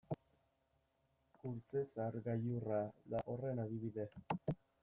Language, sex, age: Basque, male, 19-29